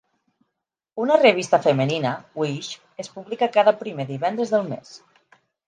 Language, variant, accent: Catalan, Nord-Occidental, Tortosí